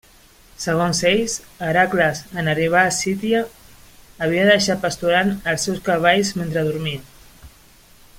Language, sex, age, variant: Catalan, female, 30-39, Central